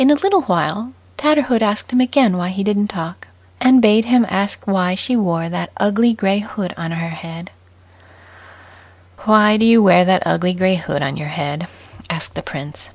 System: none